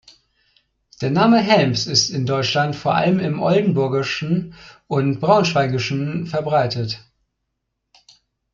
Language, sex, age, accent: German, male, 19-29, Deutschland Deutsch